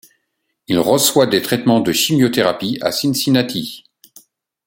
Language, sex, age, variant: French, male, 40-49, Français de métropole